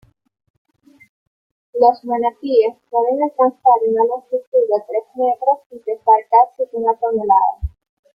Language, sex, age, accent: Spanish, female, 30-39, Andino-Pacífico: Colombia, Perú, Ecuador, oeste de Bolivia y Venezuela andina